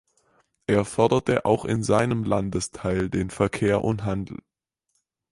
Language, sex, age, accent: German, male, under 19, Deutschland Deutsch